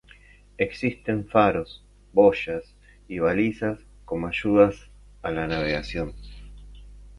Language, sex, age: Spanish, male, 40-49